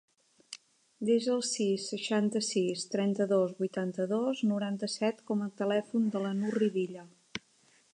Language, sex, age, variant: Catalan, female, 40-49, Central